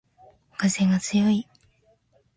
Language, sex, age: Japanese, female, 19-29